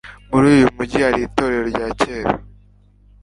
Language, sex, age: Kinyarwanda, male, under 19